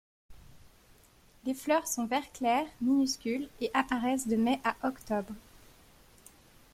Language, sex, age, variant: French, female, 19-29, Français de métropole